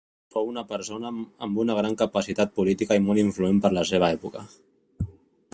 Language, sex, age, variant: Catalan, male, 30-39, Central